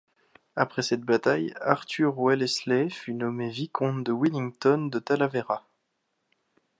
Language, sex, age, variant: French, male, 19-29, Français de métropole